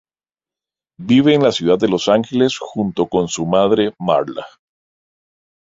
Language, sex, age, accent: Spanish, male, 40-49, América central